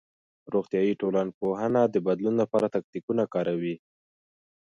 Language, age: Pashto, 19-29